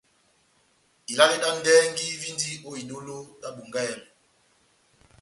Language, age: Batanga, 50-59